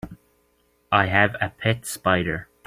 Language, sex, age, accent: English, male, 30-39, Irish English